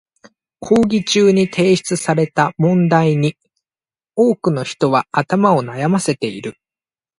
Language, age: Japanese, 19-29